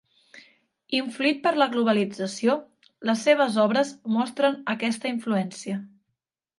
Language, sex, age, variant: Catalan, female, 30-39, Central